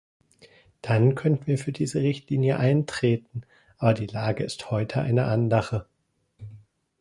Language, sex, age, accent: German, male, 40-49, Deutschland Deutsch